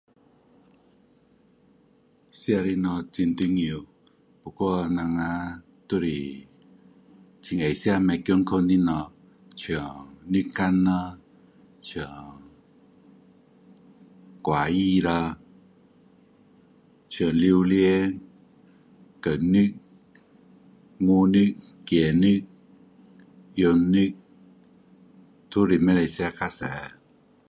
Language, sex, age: Min Dong Chinese, male, 50-59